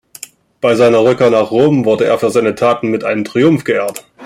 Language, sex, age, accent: German, male, 30-39, Deutschland Deutsch